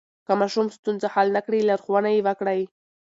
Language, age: Pashto, 19-29